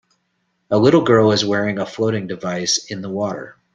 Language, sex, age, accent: English, male, 40-49, United States English